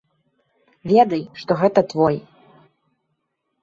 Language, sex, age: Belarusian, female, 19-29